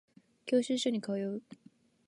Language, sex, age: Japanese, female, under 19